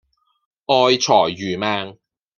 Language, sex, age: Cantonese, male, 40-49